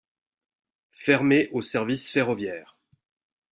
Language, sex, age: French, male, 40-49